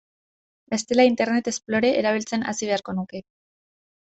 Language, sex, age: Basque, female, 19-29